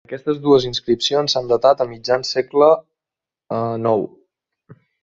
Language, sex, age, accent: Catalan, male, 19-29, Oriental